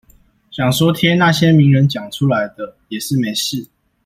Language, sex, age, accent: Chinese, male, 19-29, 出生地：臺北市